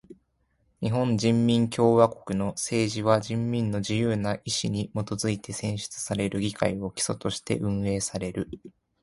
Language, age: Japanese, 19-29